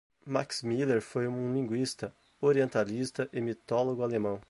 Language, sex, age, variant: Portuguese, male, 19-29, Portuguese (Brasil)